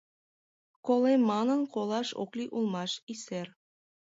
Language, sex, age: Mari, female, 19-29